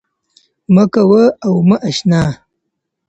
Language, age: Pashto, 19-29